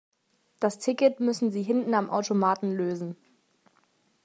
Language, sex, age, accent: German, male, 50-59, Deutschland Deutsch